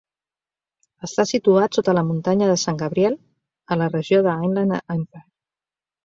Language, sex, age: Catalan, female, 50-59